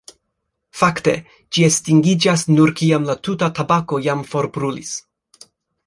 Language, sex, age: Esperanto, male, 30-39